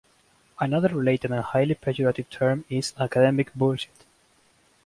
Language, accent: English, England English